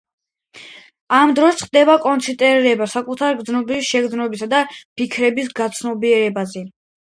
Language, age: Georgian, under 19